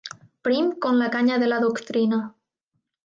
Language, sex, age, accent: Catalan, female, 19-29, valencià